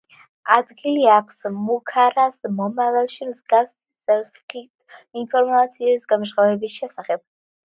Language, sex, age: Georgian, female, under 19